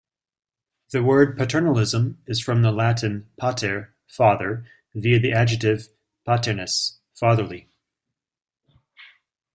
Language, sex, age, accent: English, male, 30-39, United States English